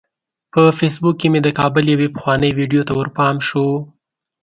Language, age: Pashto, 19-29